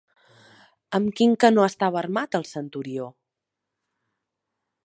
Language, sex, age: Catalan, female, 30-39